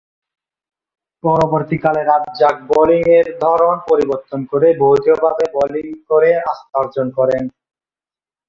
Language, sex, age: Bengali, male, 19-29